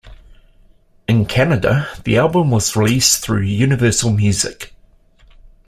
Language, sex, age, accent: English, male, 50-59, New Zealand English